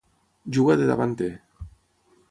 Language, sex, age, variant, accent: Catalan, male, 40-49, Tortosí, nord-occidental; Tortosí